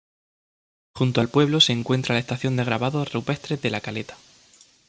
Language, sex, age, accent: Spanish, male, 19-29, España: Sur peninsular (Andalucia, Extremadura, Murcia)